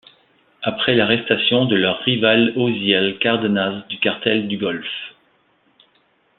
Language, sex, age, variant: French, male, 30-39, Français de métropole